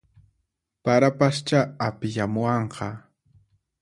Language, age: Puno Quechua, 30-39